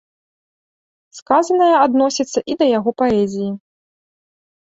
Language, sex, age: Belarusian, female, 30-39